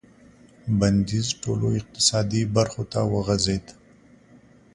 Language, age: Pashto, 30-39